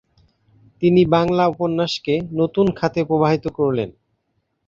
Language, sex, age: Bengali, male, 30-39